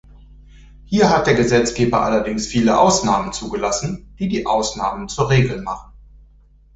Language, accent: German, Deutschland Deutsch